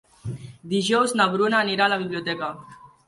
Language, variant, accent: Catalan, Nord-Occidental, nord-occidental